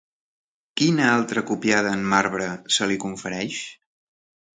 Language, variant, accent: Catalan, Central, central